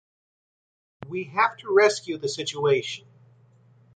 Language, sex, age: English, male, 40-49